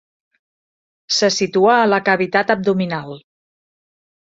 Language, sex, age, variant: Catalan, female, 40-49, Central